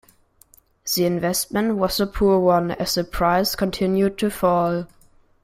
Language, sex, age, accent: English, male, under 19, England English